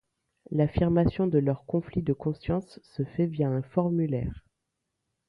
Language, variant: French, Français de métropole